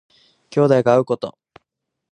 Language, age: Japanese, 19-29